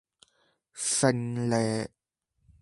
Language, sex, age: Cantonese, male, under 19